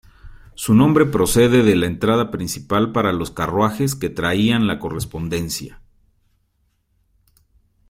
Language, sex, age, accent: Spanish, male, 30-39, México